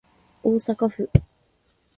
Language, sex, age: Japanese, female, under 19